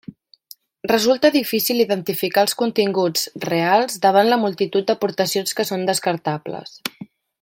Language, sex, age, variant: Catalan, female, 19-29, Central